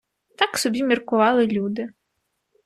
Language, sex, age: Ukrainian, female, 30-39